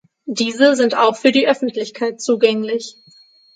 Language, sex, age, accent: German, female, 19-29, Deutschland Deutsch; Hochdeutsch